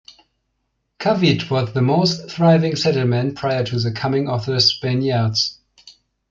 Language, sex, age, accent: English, male, 19-29, United States English